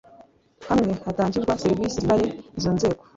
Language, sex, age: Kinyarwanda, female, 19-29